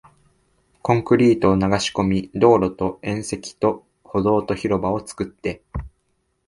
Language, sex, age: Japanese, male, 19-29